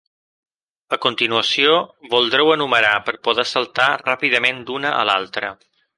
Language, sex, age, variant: Catalan, male, 30-39, Balear